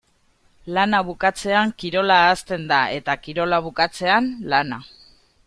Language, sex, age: Basque, female, 30-39